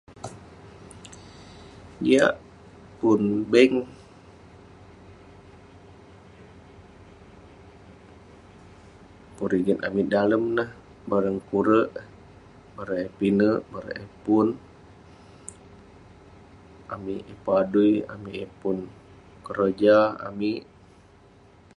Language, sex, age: Western Penan, male, 19-29